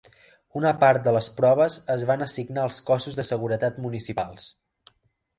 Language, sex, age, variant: Catalan, male, 19-29, Central